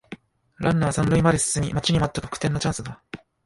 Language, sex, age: Japanese, male, 19-29